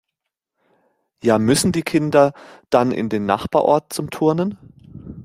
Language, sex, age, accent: German, male, 19-29, Deutschland Deutsch